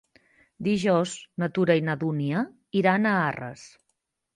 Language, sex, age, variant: Catalan, female, 40-49, Central